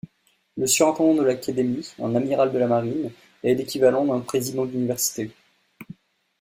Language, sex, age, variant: French, male, 19-29, Français de métropole